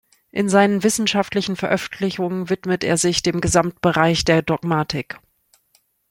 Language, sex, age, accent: German, female, 40-49, Deutschland Deutsch